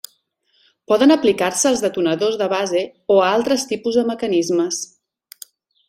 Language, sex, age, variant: Catalan, female, 30-39, Central